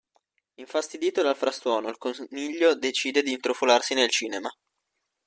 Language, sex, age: Italian, male, 19-29